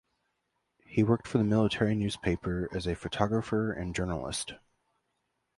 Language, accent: English, United States English